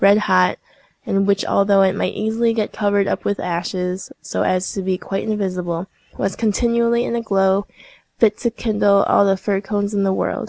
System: none